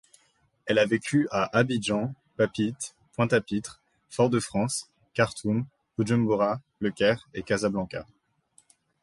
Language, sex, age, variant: French, male, 19-29, Français de métropole